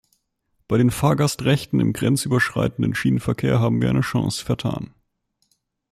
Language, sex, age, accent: German, male, 19-29, Deutschland Deutsch